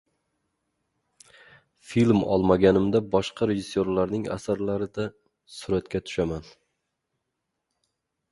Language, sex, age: Uzbek, male, 40-49